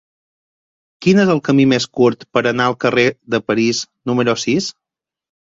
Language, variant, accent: Catalan, Balear, mallorquí